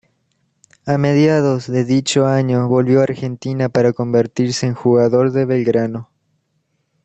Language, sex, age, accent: Spanish, male, under 19, Rioplatense: Argentina, Uruguay, este de Bolivia, Paraguay